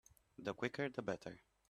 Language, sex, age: English, male, 19-29